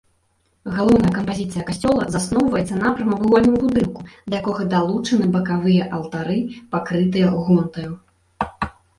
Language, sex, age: Belarusian, female, 19-29